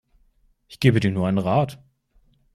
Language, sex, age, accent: German, male, under 19, Deutschland Deutsch